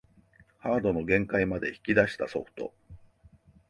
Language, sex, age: Japanese, male, 50-59